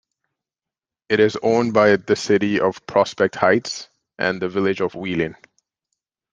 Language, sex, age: English, male, 30-39